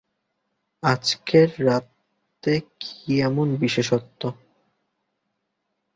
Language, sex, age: Bengali, male, 19-29